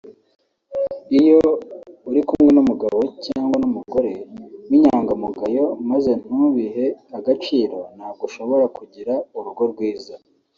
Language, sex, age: Kinyarwanda, male, under 19